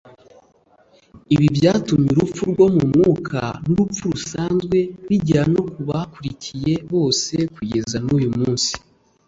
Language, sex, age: Kinyarwanda, male, 19-29